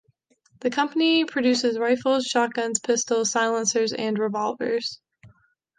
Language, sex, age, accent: English, female, 19-29, United States English